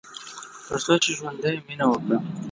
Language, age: Pashto, 19-29